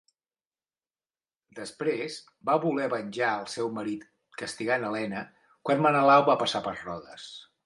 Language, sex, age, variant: Catalan, male, 60-69, Central